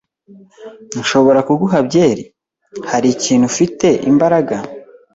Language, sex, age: Kinyarwanda, male, 19-29